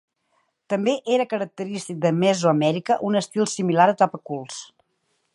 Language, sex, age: Catalan, female, 60-69